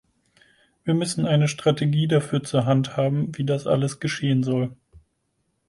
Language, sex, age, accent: German, male, 30-39, Deutschland Deutsch